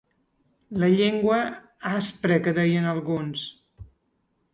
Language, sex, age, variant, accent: Catalan, female, 50-59, Balear, menorquí